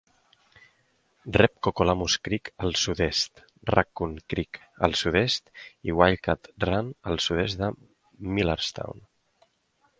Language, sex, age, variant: Catalan, male, 19-29, Central